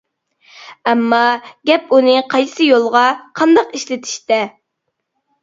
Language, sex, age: Uyghur, female, 30-39